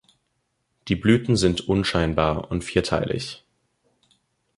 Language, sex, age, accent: German, male, 19-29, Deutschland Deutsch